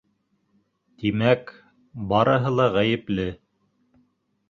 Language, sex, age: Bashkir, male, 30-39